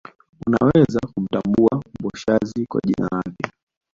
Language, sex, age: Swahili, male, 19-29